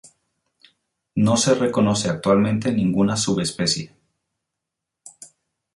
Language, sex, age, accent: Spanish, male, 19-29, Andino-Pacífico: Colombia, Perú, Ecuador, oeste de Bolivia y Venezuela andina